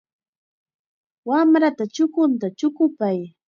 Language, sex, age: Chiquián Ancash Quechua, female, 19-29